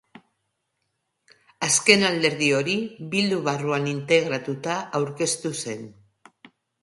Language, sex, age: Basque, female, 50-59